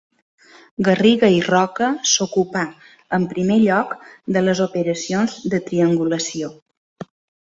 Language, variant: Catalan, Balear